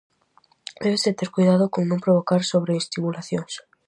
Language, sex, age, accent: Galician, female, under 19, Atlántico (seseo e gheada)